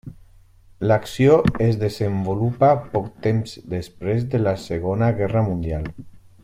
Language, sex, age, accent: Catalan, male, 40-49, valencià